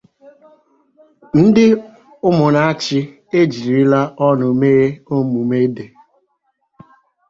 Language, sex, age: Igbo, male, 19-29